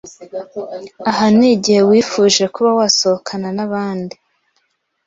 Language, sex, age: Kinyarwanda, female, 19-29